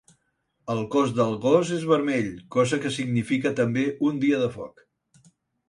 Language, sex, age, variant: Catalan, male, 60-69, Central